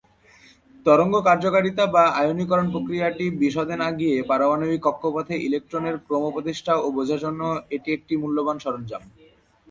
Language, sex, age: Bengali, male, 19-29